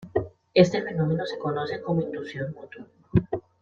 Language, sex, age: Spanish, female, 30-39